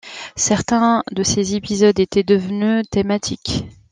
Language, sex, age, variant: French, female, 30-39, Français de métropole